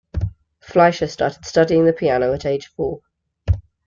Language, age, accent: English, 19-29, England English